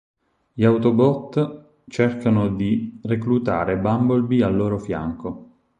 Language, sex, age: Italian, male, 19-29